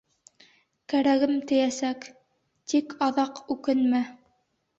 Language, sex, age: Bashkir, female, 19-29